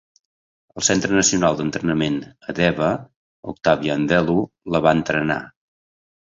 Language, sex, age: Catalan, male, 50-59